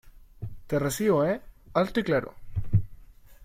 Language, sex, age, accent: Spanish, male, 19-29, Chileno: Chile, Cuyo